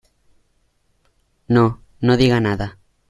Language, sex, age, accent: Spanish, male, under 19, España: Sur peninsular (Andalucia, Extremadura, Murcia)